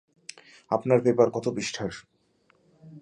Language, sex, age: Bengali, male, 19-29